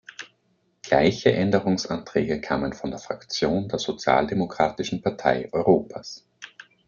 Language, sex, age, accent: German, male, 30-39, Österreichisches Deutsch